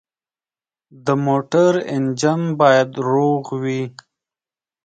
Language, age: Pashto, 19-29